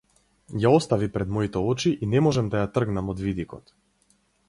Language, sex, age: Macedonian, male, 19-29